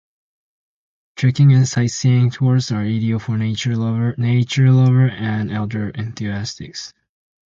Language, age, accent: English, under 19, United States English